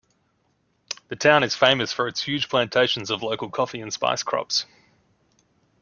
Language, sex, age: English, male, 19-29